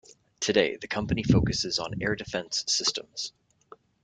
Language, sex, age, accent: English, male, 30-39, United States English